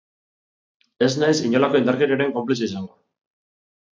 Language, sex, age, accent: Basque, male, 30-39, Mendebalekoa (Araba, Bizkaia, Gipuzkoako mendebaleko herri batzuk)